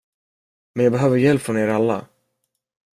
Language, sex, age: Swedish, male, under 19